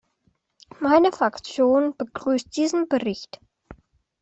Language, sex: German, male